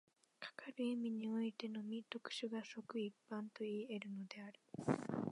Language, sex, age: Japanese, female, 19-29